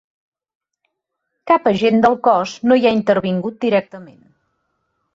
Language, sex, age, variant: Catalan, female, 40-49, Central